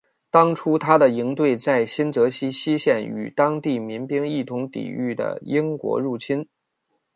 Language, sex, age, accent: Chinese, male, 30-39, 出生地：北京市